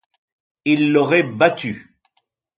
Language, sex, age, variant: French, male, 60-69, Français de métropole